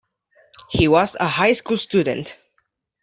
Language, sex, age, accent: English, male, under 19, Filipino